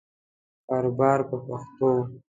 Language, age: Pashto, 19-29